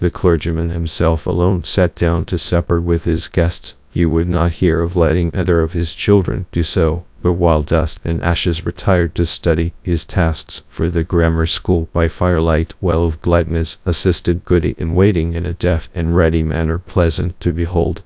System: TTS, GradTTS